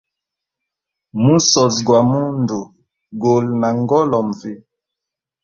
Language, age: Hemba, 19-29